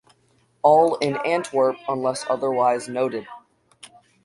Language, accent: English, United States English